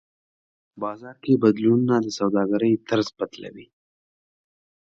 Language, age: Pashto, 19-29